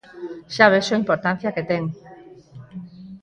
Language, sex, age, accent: Galician, female, 40-49, Normativo (estándar)